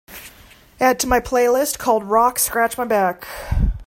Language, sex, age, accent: English, female, 30-39, United States English